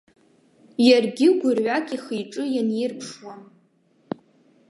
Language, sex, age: Abkhazian, female, under 19